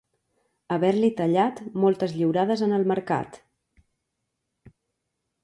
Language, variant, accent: Catalan, Central, central